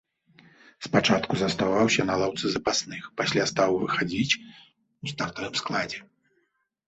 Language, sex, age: Belarusian, male, 50-59